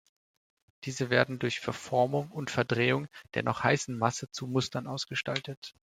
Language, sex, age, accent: German, male, 19-29, Deutschland Deutsch